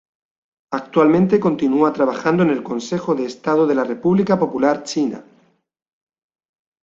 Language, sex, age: Spanish, male, 40-49